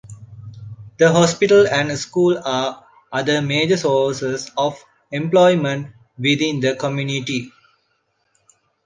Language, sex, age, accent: English, male, 30-39, India and South Asia (India, Pakistan, Sri Lanka)